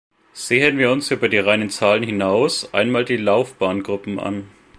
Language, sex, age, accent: German, male, 19-29, Deutschland Deutsch